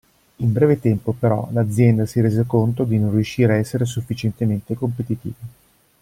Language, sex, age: Italian, male, 40-49